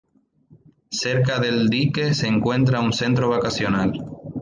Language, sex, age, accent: Spanish, male, 19-29, España: Islas Canarias